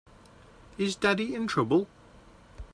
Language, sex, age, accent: English, male, 50-59, England English